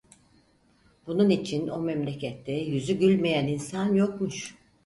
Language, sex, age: Turkish, female, 60-69